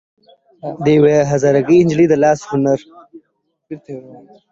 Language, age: Pashto, 19-29